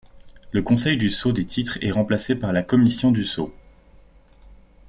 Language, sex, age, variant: French, male, 19-29, Français de métropole